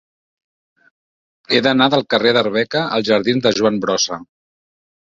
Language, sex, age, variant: Catalan, male, 40-49, Central